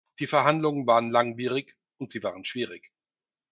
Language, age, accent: German, 40-49, Deutschland Deutsch